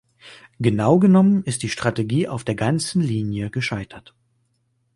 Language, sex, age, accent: German, male, 19-29, Deutschland Deutsch